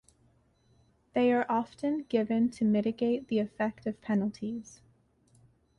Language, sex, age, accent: English, female, 19-29, Canadian English